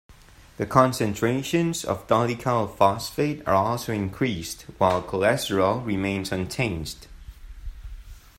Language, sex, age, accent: English, male, 19-29, United States English